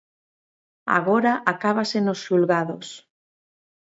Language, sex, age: Galician, female, 40-49